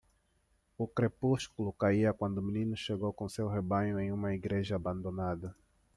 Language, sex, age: Portuguese, male, 30-39